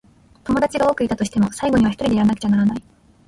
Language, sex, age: Japanese, female, 19-29